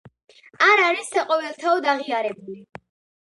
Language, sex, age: Georgian, female, under 19